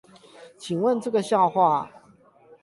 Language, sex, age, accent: Chinese, male, 30-39, 出生地：桃園市